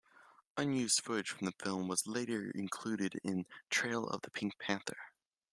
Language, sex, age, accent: English, male, 19-29, United States English